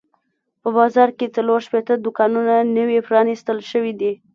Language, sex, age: Pashto, female, 19-29